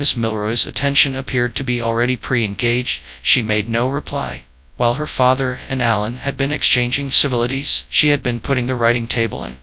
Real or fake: fake